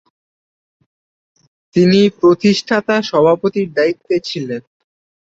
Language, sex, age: Bengali, male, 19-29